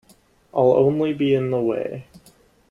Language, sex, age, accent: English, male, 19-29, United States English